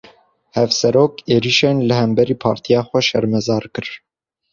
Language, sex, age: Kurdish, male, 19-29